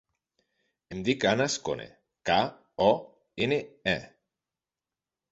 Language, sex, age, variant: Catalan, male, 40-49, Central